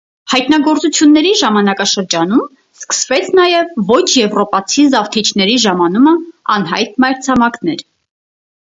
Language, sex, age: Armenian, female, 30-39